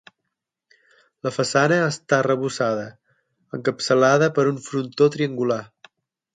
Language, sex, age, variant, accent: Catalan, male, 30-39, Balear, menorquí